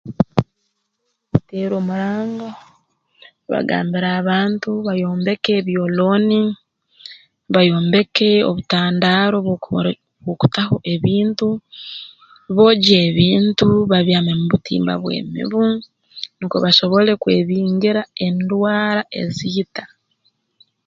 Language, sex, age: Tooro, female, 30-39